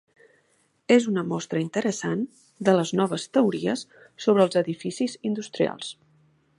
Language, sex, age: Catalan, female, 40-49